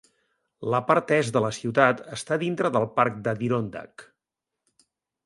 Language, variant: Catalan, Central